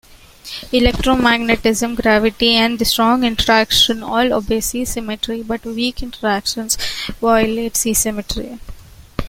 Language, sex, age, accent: English, female, 19-29, India and South Asia (India, Pakistan, Sri Lanka)